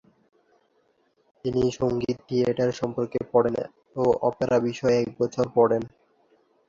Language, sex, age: Bengali, male, under 19